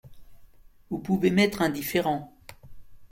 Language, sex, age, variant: French, male, 50-59, Français de métropole